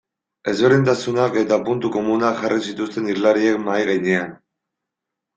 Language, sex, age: Basque, male, 19-29